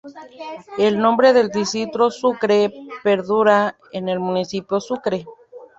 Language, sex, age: Spanish, female, 30-39